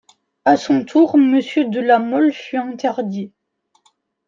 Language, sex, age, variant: French, male, under 19, Français de métropole